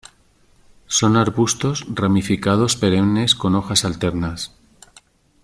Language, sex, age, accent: Spanish, male, 60-69, España: Centro-Sur peninsular (Madrid, Toledo, Castilla-La Mancha)